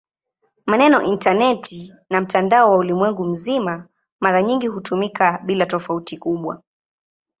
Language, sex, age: Swahili, female, 19-29